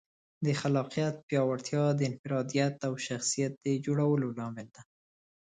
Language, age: Pashto, 30-39